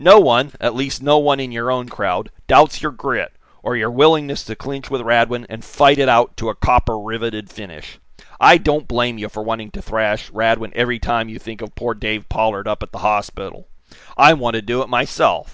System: none